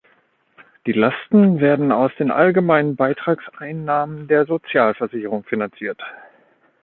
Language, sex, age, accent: German, male, 30-39, Deutschland Deutsch